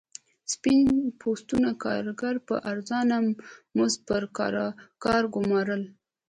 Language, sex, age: Pashto, female, 19-29